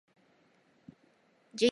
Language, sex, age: Japanese, female, 19-29